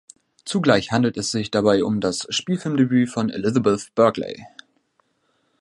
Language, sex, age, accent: German, male, 19-29, Deutschland Deutsch